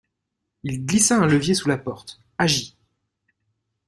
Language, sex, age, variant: French, male, 30-39, Français de métropole